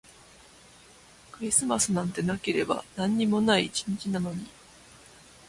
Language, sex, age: Japanese, female, 30-39